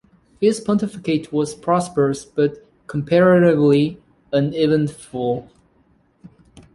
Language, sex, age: English, male, 19-29